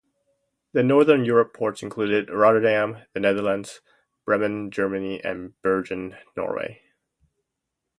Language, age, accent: English, 19-29, United States English